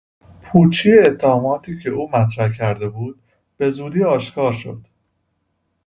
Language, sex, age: Persian, male, 30-39